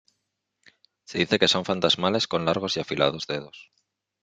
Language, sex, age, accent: Spanish, male, 30-39, España: Norte peninsular (Asturias, Castilla y León, Cantabria, País Vasco, Navarra, Aragón, La Rioja, Guadalajara, Cuenca)